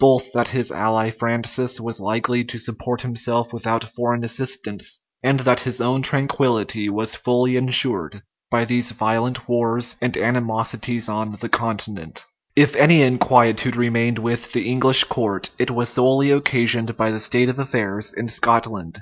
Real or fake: real